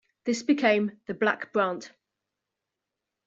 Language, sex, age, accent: English, female, 40-49, England English